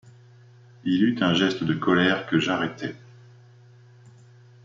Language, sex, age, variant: French, male, 40-49, Français de métropole